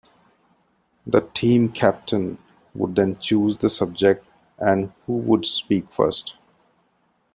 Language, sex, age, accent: English, male, 40-49, India and South Asia (India, Pakistan, Sri Lanka)